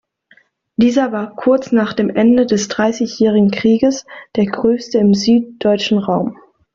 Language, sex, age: German, female, under 19